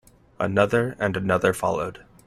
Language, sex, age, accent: English, male, 19-29, United States English